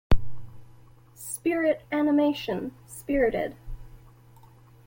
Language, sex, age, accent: English, female, 19-29, Canadian English